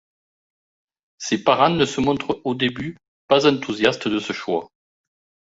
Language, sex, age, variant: French, male, 60-69, Français de métropole